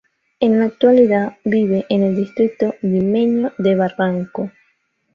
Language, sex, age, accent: Spanish, female, 19-29, Andino-Pacífico: Colombia, Perú, Ecuador, oeste de Bolivia y Venezuela andina